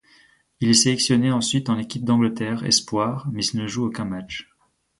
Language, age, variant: French, 19-29, Français de métropole